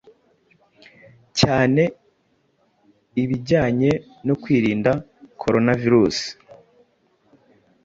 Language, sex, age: Kinyarwanda, male, 19-29